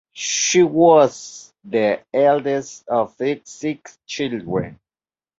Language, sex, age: English, male, 30-39